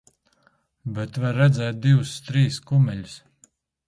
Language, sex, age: Latvian, male, 40-49